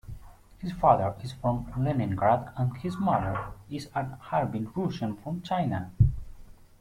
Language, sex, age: English, male, 30-39